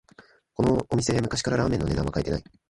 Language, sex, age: Japanese, male, 19-29